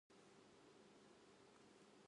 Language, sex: Japanese, female